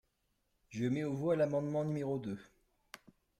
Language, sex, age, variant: French, male, 30-39, Français de métropole